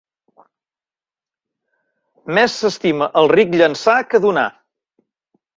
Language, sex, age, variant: Catalan, male, 60-69, Central